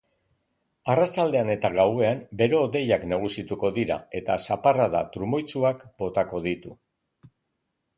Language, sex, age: Basque, male, 60-69